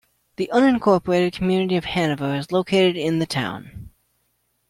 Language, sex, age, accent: English, male, 19-29, United States English